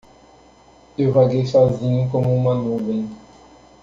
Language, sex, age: Portuguese, male, 50-59